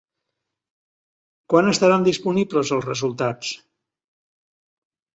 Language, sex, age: Catalan, male, 70-79